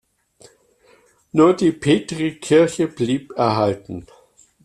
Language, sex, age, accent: German, male, 60-69, Deutschland Deutsch